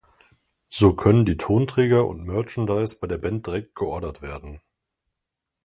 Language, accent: German, Deutschland Deutsch